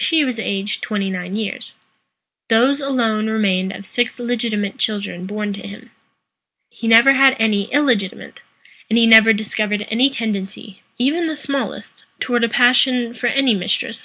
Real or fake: real